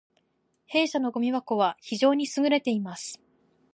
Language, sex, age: Japanese, female, 19-29